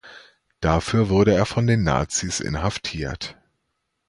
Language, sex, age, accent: German, male, 30-39, Deutschland Deutsch